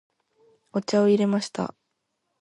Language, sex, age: Japanese, female, 19-29